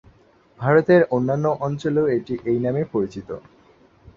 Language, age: Bengali, 19-29